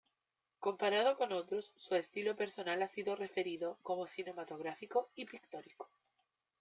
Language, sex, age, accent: Spanish, female, 19-29, Chileno: Chile, Cuyo